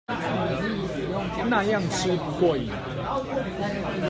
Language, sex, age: Chinese, male, 30-39